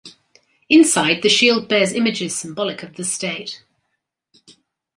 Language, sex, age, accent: English, female, 50-59, Australian English